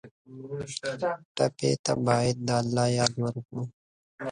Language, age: Pashto, 19-29